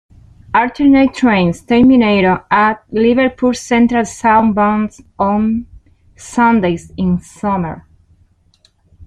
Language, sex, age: English, female, 50-59